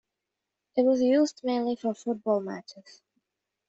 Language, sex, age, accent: English, female, 19-29, United States English